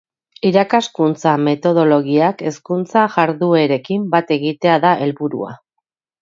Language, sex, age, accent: Basque, female, 40-49, Erdialdekoa edo Nafarra (Gipuzkoa, Nafarroa)